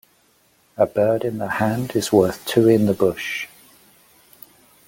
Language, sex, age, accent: English, male, 40-49, England English